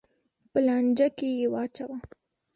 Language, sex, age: Pashto, female, under 19